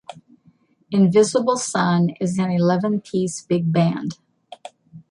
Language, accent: English, United States English